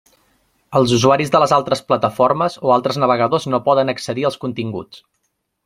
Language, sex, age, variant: Catalan, male, 30-39, Nord-Occidental